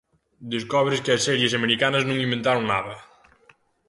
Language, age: Galician, 19-29